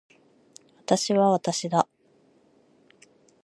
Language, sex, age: Japanese, female, 19-29